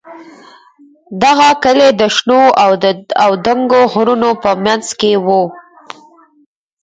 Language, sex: Pashto, female